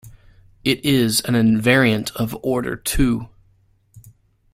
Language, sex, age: English, male, 40-49